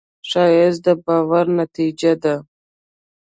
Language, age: Pashto, 19-29